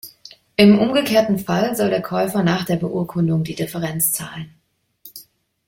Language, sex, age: German, female, 30-39